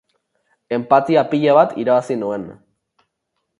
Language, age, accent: Basque, 19-29, Erdialdekoa edo Nafarra (Gipuzkoa, Nafarroa)